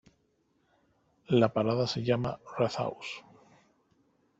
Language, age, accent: Spanish, 40-49, España: Centro-Sur peninsular (Madrid, Toledo, Castilla-La Mancha)